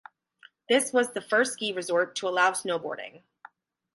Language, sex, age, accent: English, female, 19-29, United States English